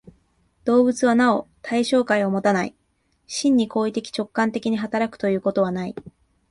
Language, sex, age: Japanese, female, 19-29